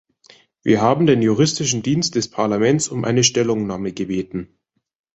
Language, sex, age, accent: German, male, 19-29, Deutschland Deutsch